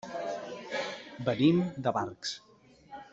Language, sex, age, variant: Catalan, male, 30-39, Central